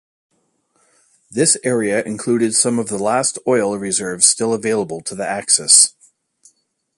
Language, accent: English, United States English